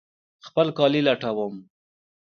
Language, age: Pashto, 30-39